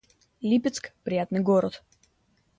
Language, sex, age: Russian, male, under 19